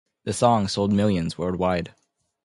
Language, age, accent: English, 19-29, United States English